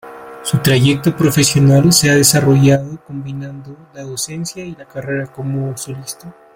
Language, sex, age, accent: Spanish, male, 19-29, Andino-Pacífico: Colombia, Perú, Ecuador, oeste de Bolivia y Venezuela andina